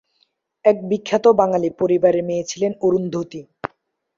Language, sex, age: Bengali, male, under 19